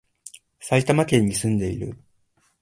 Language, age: Japanese, 19-29